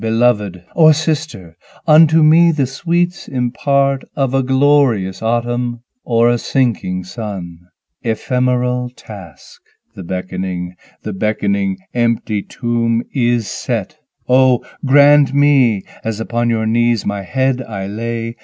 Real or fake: real